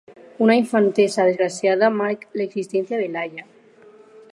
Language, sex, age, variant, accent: Catalan, female, under 19, Alacantí, valencià